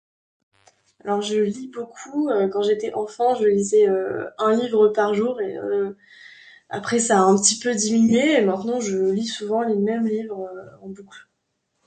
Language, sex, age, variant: French, male, 19-29, Français de métropole